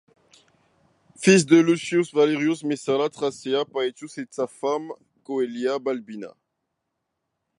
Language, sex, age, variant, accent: French, male, 19-29, Français d'Afrique subsaharienne et des îles africaines, Français du Cameroun